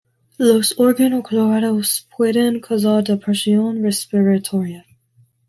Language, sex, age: Spanish, female, 19-29